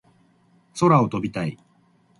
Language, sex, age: Japanese, male, 50-59